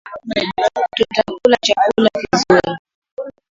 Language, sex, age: Swahili, female, 19-29